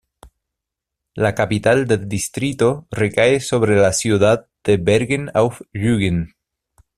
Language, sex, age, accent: Spanish, male, 30-39, Chileno: Chile, Cuyo